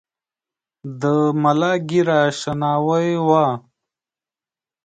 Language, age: Pashto, 19-29